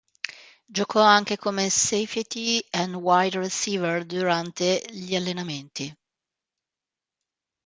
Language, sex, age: Italian, female, 40-49